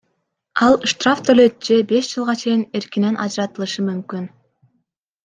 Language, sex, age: Kyrgyz, female, 19-29